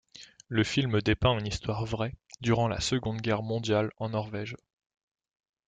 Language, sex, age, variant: French, male, 19-29, Français de métropole